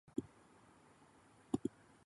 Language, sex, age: Japanese, female, 19-29